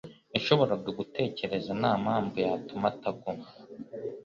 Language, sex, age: Kinyarwanda, male, 19-29